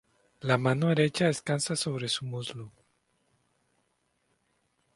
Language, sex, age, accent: Spanish, male, 30-39, América central